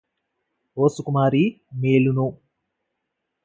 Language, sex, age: Telugu, male, 19-29